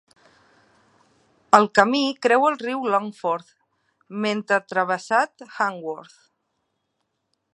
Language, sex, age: Catalan, female, 30-39